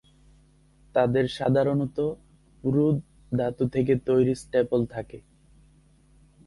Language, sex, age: Bengali, male, 19-29